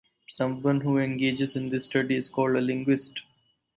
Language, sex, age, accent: English, male, 19-29, India and South Asia (India, Pakistan, Sri Lanka)